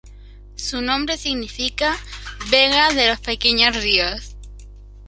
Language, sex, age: Spanish, male, under 19